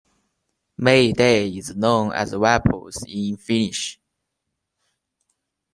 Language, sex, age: English, male, 19-29